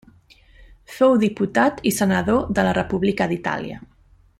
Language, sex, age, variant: Catalan, female, 30-39, Central